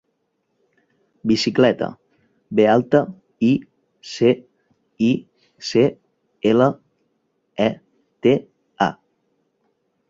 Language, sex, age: Catalan, male, 19-29